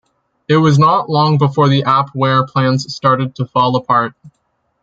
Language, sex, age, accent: English, male, 19-29, Canadian English